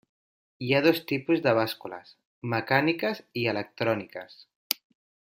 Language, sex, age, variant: Catalan, male, 30-39, Central